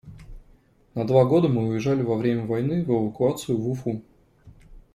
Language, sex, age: Russian, male, 30-39